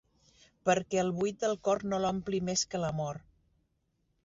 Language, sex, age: Catalan, female, 50-59